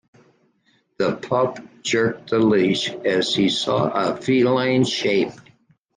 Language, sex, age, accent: English, male, 60-69, United States English